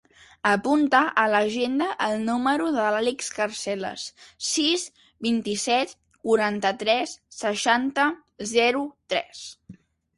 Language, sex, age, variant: Catalan, male, under 19, Central